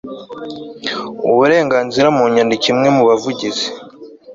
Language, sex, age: Kinyarwanda, male, 19-29